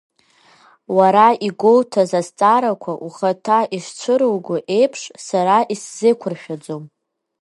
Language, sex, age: Abkhazian, female, under 19